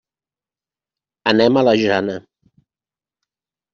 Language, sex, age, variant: Catalan, male, 50-59, Central